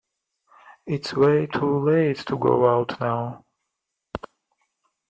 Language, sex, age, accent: English, male, 40-49, United States English